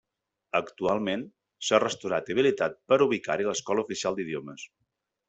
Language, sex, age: Catalan, male, 40-49